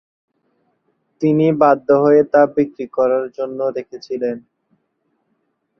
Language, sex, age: Bengali, male, 19-29